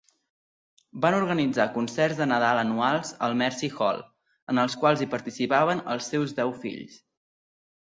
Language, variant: Catalan, Central